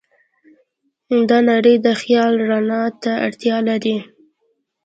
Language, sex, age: Pashto, female, under 19